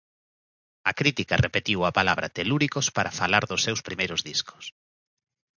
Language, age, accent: Galician, 40-49, Oriental (común en zona oriental)